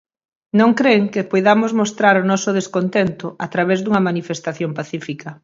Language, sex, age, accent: Galician, female, 40-49, Central (gheada)